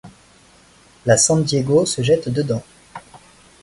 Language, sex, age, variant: French, male, 30-39, Français de métropole